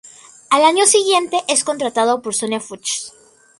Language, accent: Spanish, Andino-Pacífico: Colombia, Perú, Ecuador, oeste de Bolivia y Venezuela andina